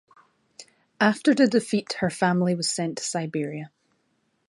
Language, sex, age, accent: English, female, 19-29, Scottish English